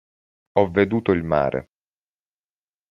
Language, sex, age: Italian, male, 30-39